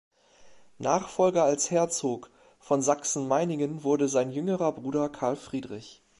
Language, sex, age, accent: German, male, 40-49, Deutschland Deutsch